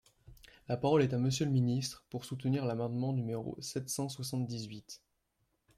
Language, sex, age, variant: French, male, 19-29, Français de métropole